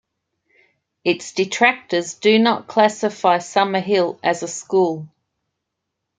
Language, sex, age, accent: English, female, 50-59, Australian English